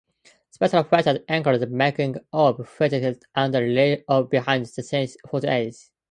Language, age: English, under 19